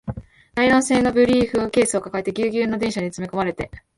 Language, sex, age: Japanese, female, 19-29